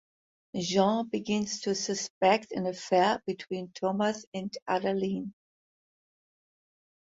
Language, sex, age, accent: English, female, 60-69, England English